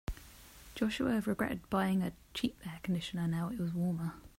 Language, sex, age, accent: English, female, 30-39, England English